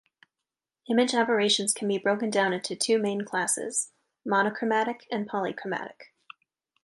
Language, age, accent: English, 19-29, United States English